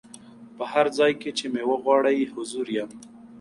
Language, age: Pashto, 19-29